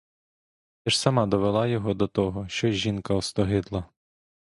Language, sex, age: Ukrainian, male, 19-29